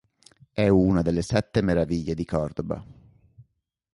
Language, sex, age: Italian, male, 30-39